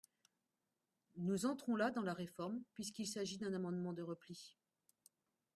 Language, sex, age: French, female, 50-59